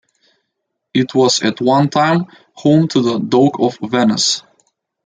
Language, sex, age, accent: English, male, 19-29, United States English